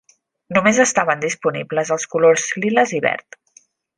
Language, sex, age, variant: Catalan, female, 30-39, Central